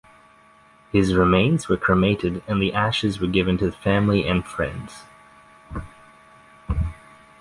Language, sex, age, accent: English, male, 19-29, Australian English